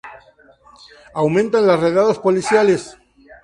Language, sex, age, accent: Spanish, male, 50-59, México